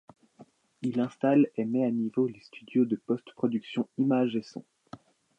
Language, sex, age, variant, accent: French, male, 19-29, Français d'Europe, Français de Suisse